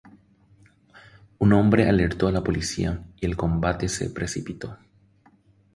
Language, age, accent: Spanish, 30-39, Rioplatense: Argentina, Uruguay, este de Bolivia, Paraguay